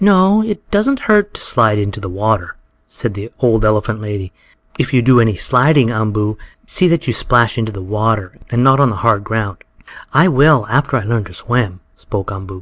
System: none